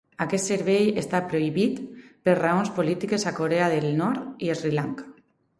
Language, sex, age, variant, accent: Catalan, female, 19-29, Alacantí, valencià